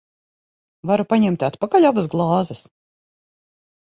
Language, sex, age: Latvian, female, 50-59